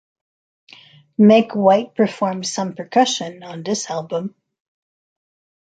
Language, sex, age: English, female, 60-69